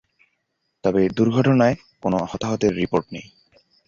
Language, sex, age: Bengali, male, 19-29